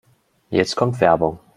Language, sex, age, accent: German, male, 30-39, Deutschland Deutsch